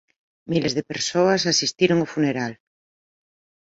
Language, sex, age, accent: Galician, female, 50-59, Normativo (estándar)